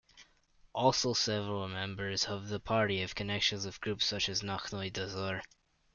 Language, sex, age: English, male, under 19